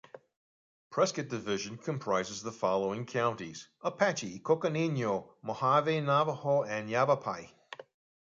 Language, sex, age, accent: English, male, 70-79, United States English